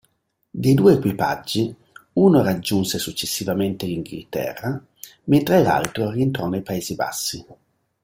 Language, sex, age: Italian, male, 50-59